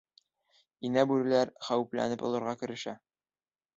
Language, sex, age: Bashkir, male, under 19